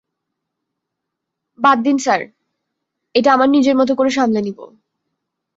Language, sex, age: Bengali, female, 19-29